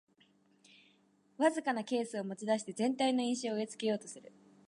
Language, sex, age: Japanese, female, 19-29